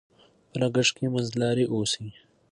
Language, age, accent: Pashto, 19-29, معیاري پښتو